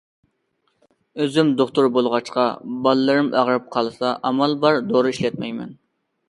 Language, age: Uyghur, 19-29